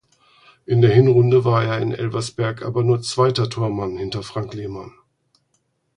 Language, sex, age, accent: German, male, 40-49, Deutschland Deutsch